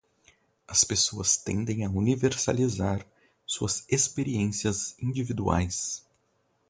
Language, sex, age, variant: Portuguese, male, 30-39, Portuguese (Brasil)